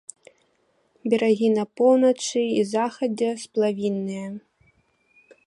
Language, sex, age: Belarusian, female, 19-29